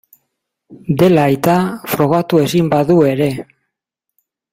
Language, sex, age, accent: Basque, male, 50-59, Mendebalekoa (Araba, Bizkaia, Gipuzkoako mendebaleko herri batzuk)